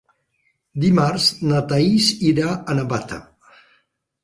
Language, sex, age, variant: Catalan, male, 60-69, Septentrional